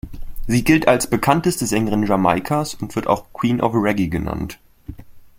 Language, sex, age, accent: German, male, under 19, Deutschland Deutsch